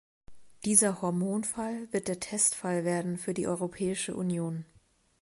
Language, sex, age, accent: German, female, 30-39, Deutschland Deutsch